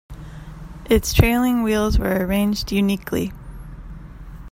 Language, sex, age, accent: English, female, 30-39, United States English